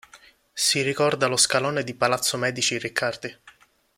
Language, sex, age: Italian, male, under 19